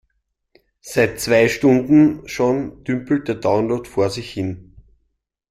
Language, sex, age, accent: German, male, 30-39, Österreichisches Deutsch